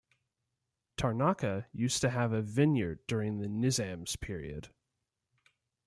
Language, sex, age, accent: English, male, 19-29, United States English